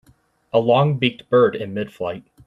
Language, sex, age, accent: English, male, 19-29, United States English